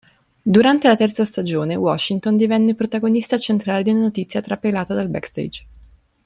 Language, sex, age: Italian, female, 19-29